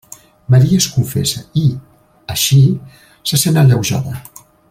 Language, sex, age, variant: Catalan, male, 60-69, Central